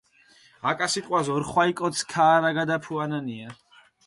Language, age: Mingrelian, 19-29